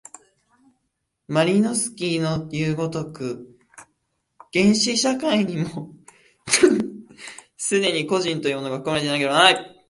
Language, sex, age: Japanese, male, 19-29